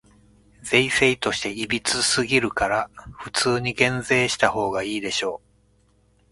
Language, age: Japanese, 50-59